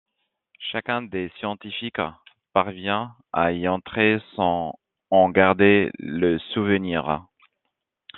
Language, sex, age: French, male, 30-39